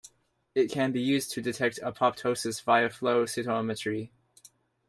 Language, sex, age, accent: English, male, 19-29, Canadian English